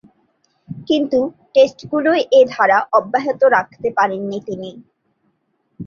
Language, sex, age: Bengali, female, 19-29